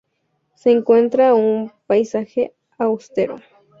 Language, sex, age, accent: Spanish, female, 19-29, México